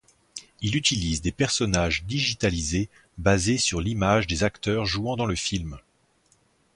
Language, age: French, 30-39